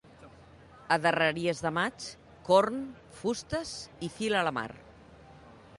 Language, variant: Catalan, Central